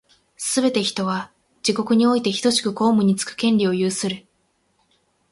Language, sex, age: Japanese, female, 19-29